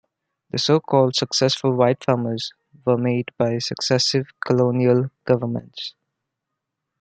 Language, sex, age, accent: English, male, 19-29, India and South Asia (India, Pakistan, Sri Lanka)